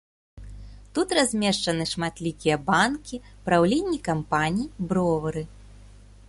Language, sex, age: Belarusian, female, 30-39